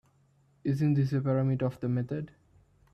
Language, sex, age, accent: English, male, 19-29, India and South Asia (India, Pakistan, Sri Lanka)